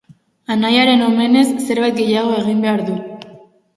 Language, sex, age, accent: Basque, female, under 19, Mendebalekoa (Araba, Bizkaia, Gipuzkoako mendebaleko herri batzuk)